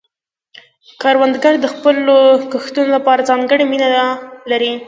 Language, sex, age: Pashto, female, under 19